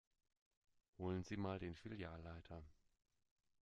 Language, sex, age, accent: German, male, 30-39, Deutschland Deutsch